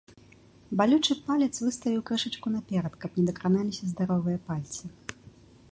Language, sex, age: Belarusian, female, 19-29